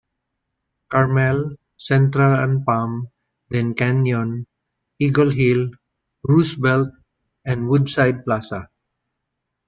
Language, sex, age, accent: English, male, 40-49, Filipino